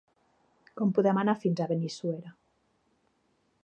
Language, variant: Catalan, Central